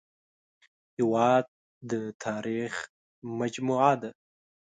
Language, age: Pashto, 19-29